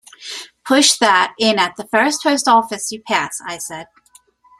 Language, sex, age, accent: English, female, 40-49, United States English